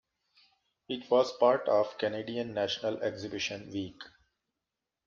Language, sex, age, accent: English, male, 40-49, India and South Asia (India, Pakistan, Sri Lanka)